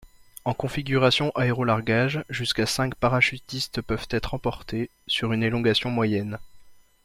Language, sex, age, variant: French, male, 19-29, Français de métropole